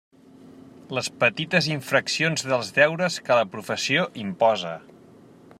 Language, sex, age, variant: Catalan, male, 40-49, Central